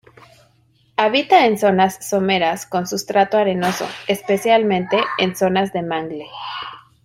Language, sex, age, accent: Spanish, female, 30-39, México